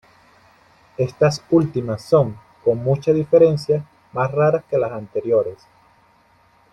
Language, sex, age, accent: Spanish, male, 19-29, Caribe: Cuba, Venezuela, Puerto Rico, República Dominicana, Panamá, Colombia caribeña, México caribeño, Costa del golfo de México